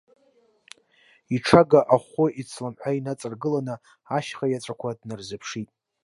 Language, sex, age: Abkhazian, male, 19-29